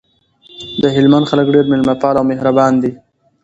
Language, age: Pashto, under 19